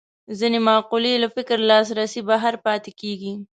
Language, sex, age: Pashto, female, 19-29